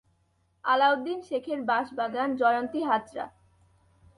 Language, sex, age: Bengali, female, under 19